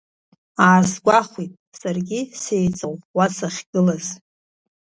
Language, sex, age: Abkhazian, female, 40-49